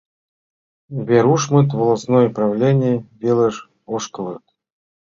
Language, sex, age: Mari, male, 40-49